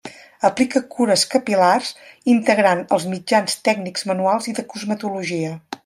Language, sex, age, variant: Catalan, female, 50-59, Central